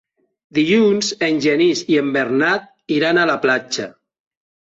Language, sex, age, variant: Catalan, male, 50-59, Central